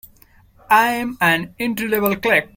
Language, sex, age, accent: English, male, 19-29, India and South Asia (India, Pakistan, Sri Lanka)